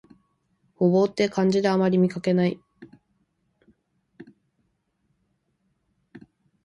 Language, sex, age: Japanese, female, 19-29